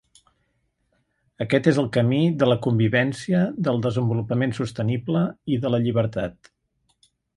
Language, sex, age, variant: Catalan, male, 50-59, Central